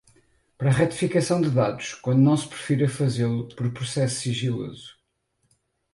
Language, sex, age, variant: Portuguese, male, 30-39, Portuguese (Portugal)